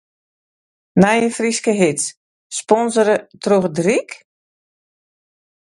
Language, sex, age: Western Frisian, female, 50-59